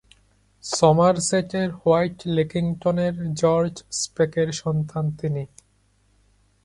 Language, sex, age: Bengali, male, 19-29